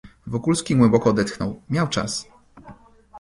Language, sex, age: Polish, male, 30-39